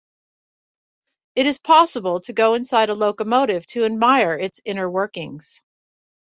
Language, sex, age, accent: English, female, 50-59, United States English